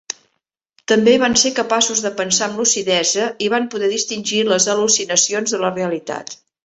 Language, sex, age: Catalan, female, 60-69